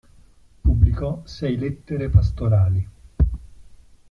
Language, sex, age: Italian, male, 30-39